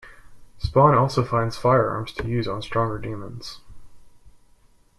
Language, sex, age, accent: English, male, 19-29, United States English